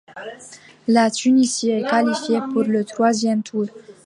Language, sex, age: French, female, 19-29